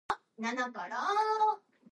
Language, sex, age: English, female, 19-29